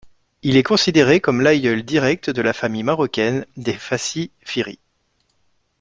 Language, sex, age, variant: French, male, 30-39, Français de métropole